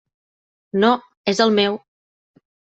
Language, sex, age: Catalan, female, 30-39